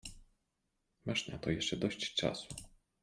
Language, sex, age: Polish, male, 19-29